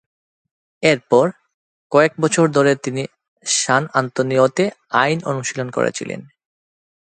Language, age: Bengali, 30-39